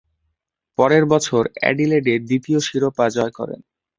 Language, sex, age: Bengali, male, under 19